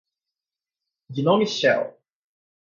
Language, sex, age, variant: Portuguese, male, 19-29, Portuguese (Brasil)